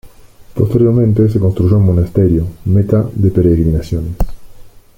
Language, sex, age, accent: Spanish, male, 30-39, Rioplatense: Argentina, Uruguay, este de Bolivia, Paraguay